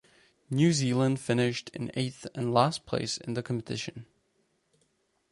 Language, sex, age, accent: English, male, 19-29, United States English